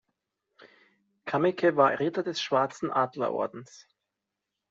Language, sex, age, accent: German, male, 30-39, Deutschland Deutsch